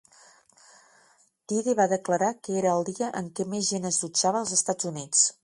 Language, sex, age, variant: Catalan, female, 50-59, Nord-Occidental